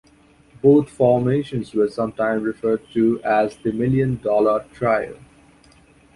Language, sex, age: English, male, 19-29